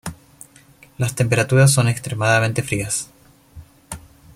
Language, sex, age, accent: Spanish, male, 30-39, Chileno: Chile, Cuyo